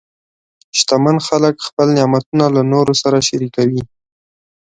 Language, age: Pashto, 19-29